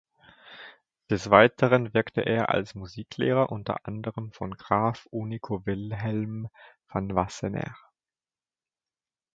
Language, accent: German, Deutschland Deutsch